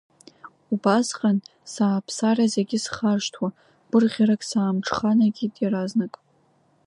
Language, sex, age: Abkhazian, female, under 19